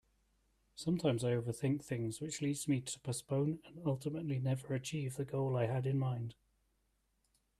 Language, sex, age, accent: English, male, 30-39, Welsh English